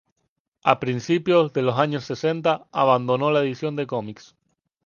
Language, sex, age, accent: Spanish, male, 19-29, España: Islas Canarias